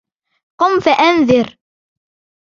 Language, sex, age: Arabic, female, 19-29